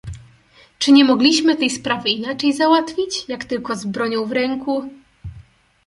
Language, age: Polish, 19-29